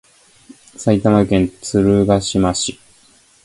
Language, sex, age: Japanese, male, 19-29